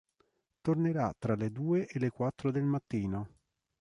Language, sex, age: Italian, male, 40-49